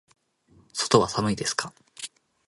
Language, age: Japanese, 19-29